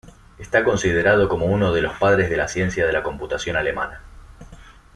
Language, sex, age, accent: Spanish, male, 19-29, Rioplatense: Argentina, Uruguay, este de Bolivia, Paraguay